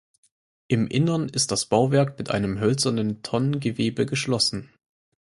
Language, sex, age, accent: German, male, 19-29, Deutschland Deutsch